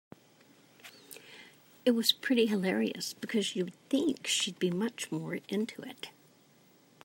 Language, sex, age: English, female, 60-69